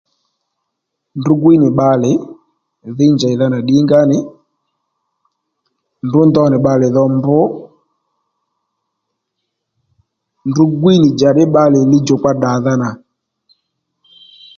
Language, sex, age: Lendu, male, 30-39